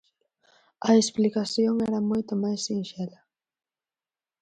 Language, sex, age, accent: Galician, female, under 19, Atlántico (seseo e gheada)